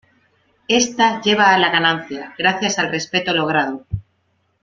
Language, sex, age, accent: Spanish, female, 30-39, España: Centro-Sur peninsular (Madrid, Toledo, Castilla-La Mancha)